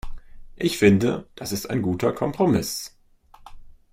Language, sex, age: German, male, 30-39